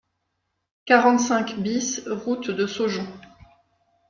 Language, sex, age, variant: French, female, 40-49, Français de métropole